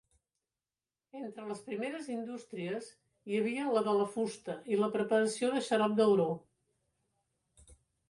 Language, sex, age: Catalan, female, 70-79